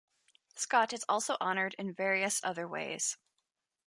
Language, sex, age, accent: English, female, 30-39, United States English